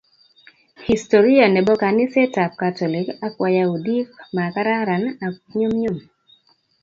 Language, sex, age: Kalenjin, female, 19-29